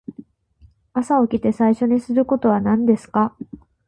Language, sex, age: Japanese, female, 19-29